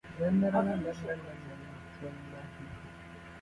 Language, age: Central Kurdish, 40-49